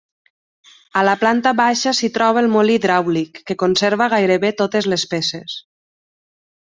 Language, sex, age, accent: Catalan, female, 30-39, valencià